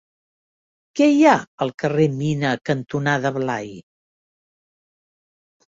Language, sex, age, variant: Catalan, female, 60-69, Central